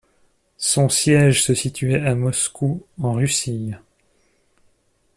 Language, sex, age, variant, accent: French, male, 40-49, Français d'Europe, Français de Suisse